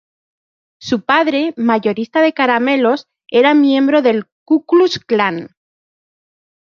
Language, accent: Spanish, España: Centro-Sur peninsular (Madrid, Toledo, Castilla-La Mancha)